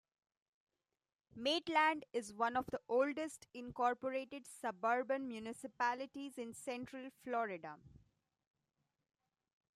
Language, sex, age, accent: English, female, 19-29, India and South Asia (India, Pakistan, Sri Lanka)